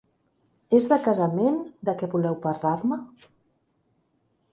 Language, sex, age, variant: Catalan, female, 40-49, Central